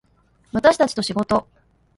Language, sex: Japanese, female